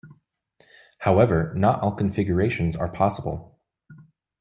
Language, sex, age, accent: English, male, 19-29, United States English